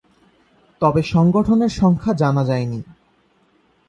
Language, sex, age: Bengali, male, 19-29